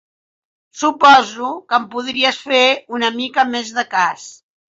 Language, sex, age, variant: Catalan, female, 70-79, Central